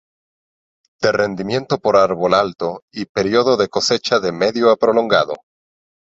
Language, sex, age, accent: Spanish, male, 30-39, México